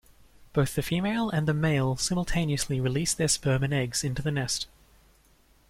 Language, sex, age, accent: English, male, 19-29, Australian English